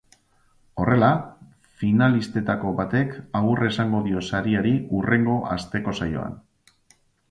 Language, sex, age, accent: Basque, male, 40-49, Erdialdekoa edo Nafarra (Gipuzkoa, Nafarroa)